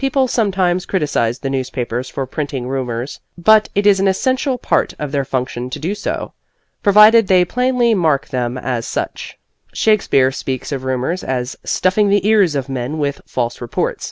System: none